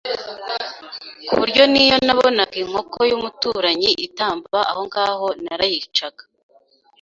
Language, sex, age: Kinyarwanda, female, 19-29